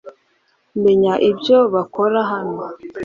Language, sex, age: Kinyarwanda, male, 40-49